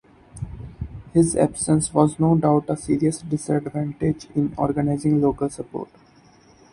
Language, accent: English, India and South Asia (India, Pakistan, Sri Lanka)